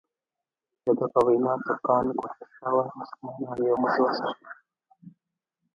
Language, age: Pashto, under 19